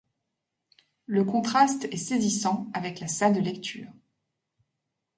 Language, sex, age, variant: French, female, 30-39, Français de métropole